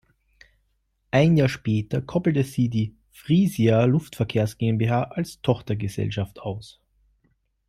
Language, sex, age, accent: German, male, 19-29, Österreichisches Deutsch